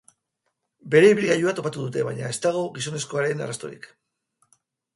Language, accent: Basque, Mendebalekoa (Araba, Bizkaia, Gipuzkoako mendebaleko herri batzuk)